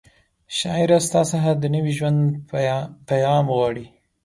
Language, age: Pashto, 19-29